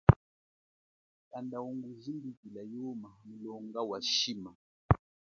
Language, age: Chokwe, 40-49